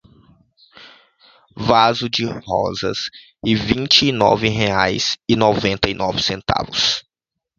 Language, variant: Portuguese, Portuguese (Brasil)